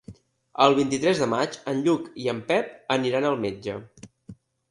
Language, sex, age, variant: Catalan, male, 30-39, Septentrional